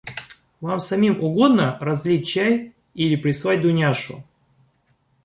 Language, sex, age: Russian, male, 19-29